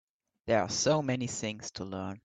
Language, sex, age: English, male, under 19